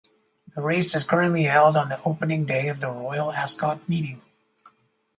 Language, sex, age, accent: English, male, 40-49, United States English